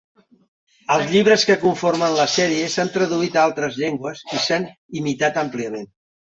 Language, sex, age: Catalan, male, 60-69